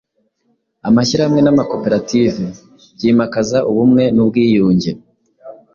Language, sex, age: Kinyarwanda, male, 19-29